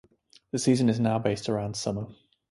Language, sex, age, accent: English, male, 19-29, England English